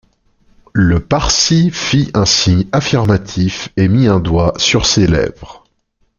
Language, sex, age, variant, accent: French, male, 30-39, Français d'Europe, Français de Suisse